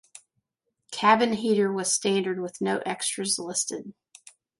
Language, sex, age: English, female, 40-49